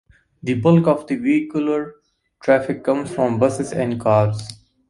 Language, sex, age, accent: English, male, 19-29, United States English